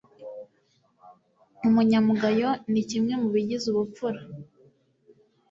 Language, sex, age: Kinyarwanda, female, 19-29